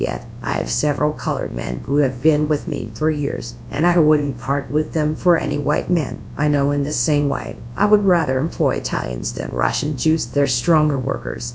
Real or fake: fake